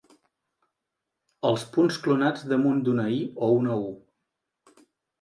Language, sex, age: Catalan, male, 40-49